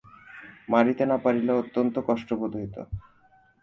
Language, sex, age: Bengali, male, 19-29